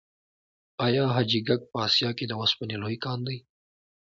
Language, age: Pashto, 19-29